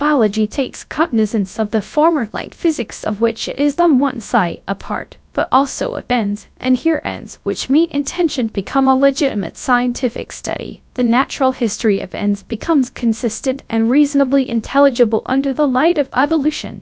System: TTS, GradTTS